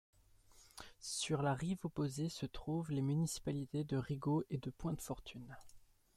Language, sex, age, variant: French, male, 30-39, Français de métropole